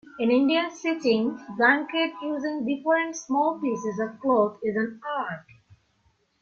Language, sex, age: English, female, 19-29